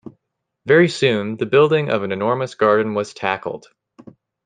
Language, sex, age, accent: English, female, 19-29, United States English